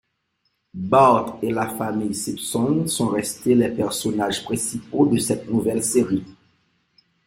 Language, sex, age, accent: French, male, 40-49, Français d’Haïti